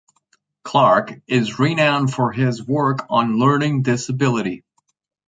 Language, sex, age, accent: English, male, 30-39, United States English; England English